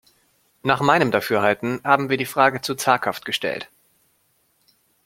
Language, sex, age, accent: German, male, 30-39, Deutschland Deutsch